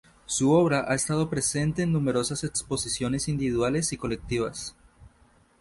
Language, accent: Spanish, Caribe: Cuba, Venezuela, Puerto Rico, República Dominicana, Panamá, Colombia caribeña, México caribeño, Costa del golfo de México